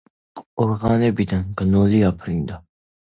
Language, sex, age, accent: Georgian, male, under 19, ჩვეულებრივი